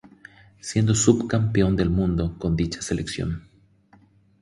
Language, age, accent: Spanish, 30-39, Rioplatense: Argentina, Uruguay, este de Bolivia, Paraguay